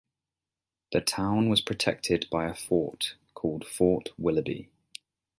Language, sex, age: English, male, 19-29